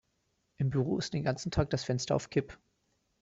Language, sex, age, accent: German, male, 19-29, Deutschland Deutsch